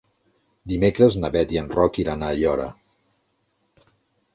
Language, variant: Catalan, Central